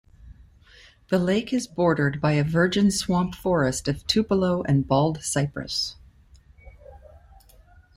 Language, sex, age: English, female, 50-59